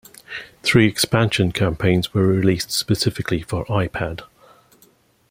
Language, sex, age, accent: English, male, 50-59, England English